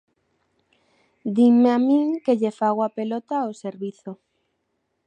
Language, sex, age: Galician, female, 19-29